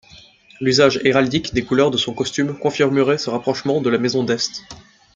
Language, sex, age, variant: French, male, 19-29, Français de métropole